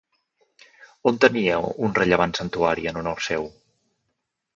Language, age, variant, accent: Catalan, 30-39, Central, central